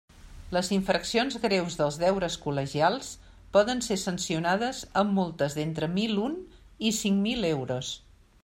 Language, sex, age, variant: Catalan, female, 60-69, Central